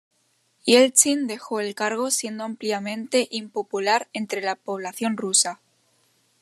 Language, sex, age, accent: Spanish, female, under 19, España: Norte peninsular (Asturias, Castilla y León, Cantabria, País Vasco, Navarra, Aragón, La Rioja, Guadalajara, Cuenca)